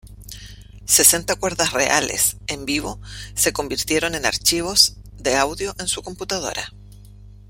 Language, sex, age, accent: Spanish, female, 50-59, Chileno: Chile, Cuyo